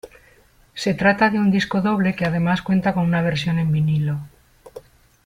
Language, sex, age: Spanish, female, 50-59